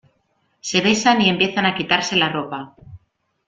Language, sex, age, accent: Spanish, female, 30-39, España: Centro-Sur peninsular (Madrid, Toledo, Castilla-La Mancha)